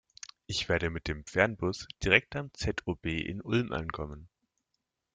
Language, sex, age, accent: German, male, 19-29, Deutschland Deutsch